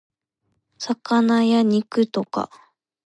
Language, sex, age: Japanese, female, under 19